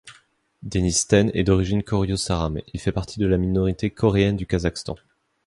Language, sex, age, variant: French, male, 19-29, Français de métropole